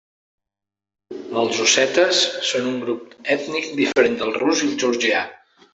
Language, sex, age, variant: Catalan, male, 40-49, Central